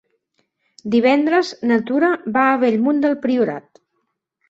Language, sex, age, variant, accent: Catalan, female, 30-39, Central, Neutre